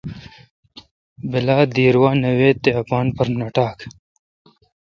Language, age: Kalkoti, 19-29